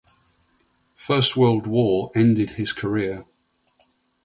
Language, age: English, 60-69